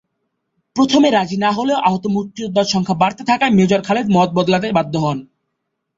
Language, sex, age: Bengali, male, 19-29